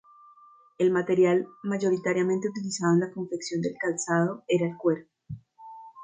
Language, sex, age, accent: Spanish, female, 40-49, Andino-Pacífico: Colombia, Perú, Ecuador, oeste de Bolivia y Venezuela andina